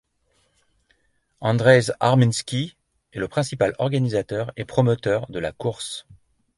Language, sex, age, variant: French, male, 50-59, Français de métropole